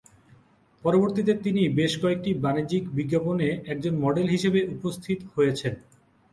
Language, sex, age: Bengali, male, 19-29